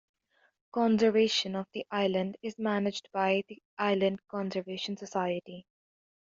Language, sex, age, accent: English, female, under 19, United States English